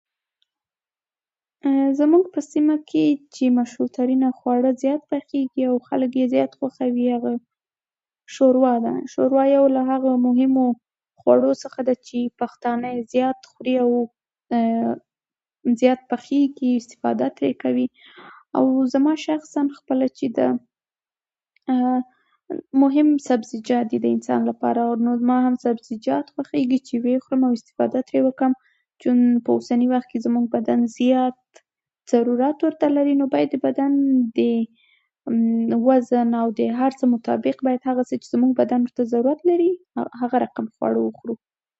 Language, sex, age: Pashto, female, 19-29